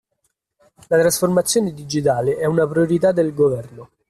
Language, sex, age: Italian, male, 19-29